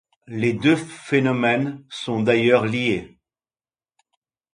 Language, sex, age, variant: French, male, 60-69, Français de métropole